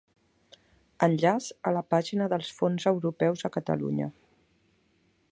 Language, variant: Catalan, Central